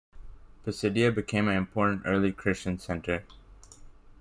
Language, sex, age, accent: English, male, under 19, United States English